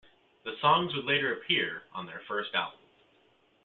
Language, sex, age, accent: English, male, 19-29, United States English